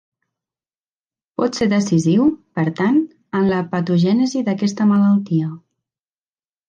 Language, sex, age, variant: Catalan, female, 19-29, Septentrional